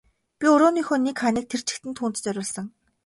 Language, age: Mongolian, 19-29